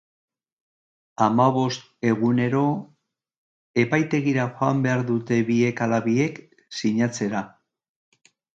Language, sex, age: Basque, male, 60-69